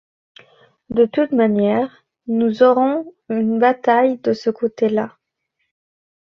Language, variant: French, Français de métropole